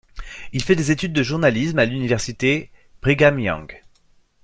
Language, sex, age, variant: French, male, 30-39, Français de métropole